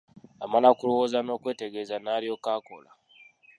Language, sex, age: Ganda, male, 19-29